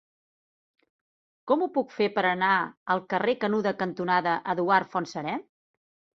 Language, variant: Catalan, Central